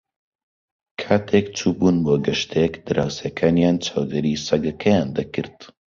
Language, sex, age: Central Kurdish, male, under 19